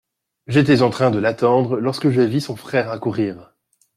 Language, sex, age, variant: French, male, 40-49, Français de métropole